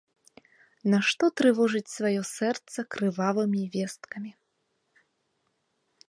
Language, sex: Belarusian, female